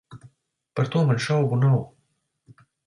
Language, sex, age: Latvian, male, 40-49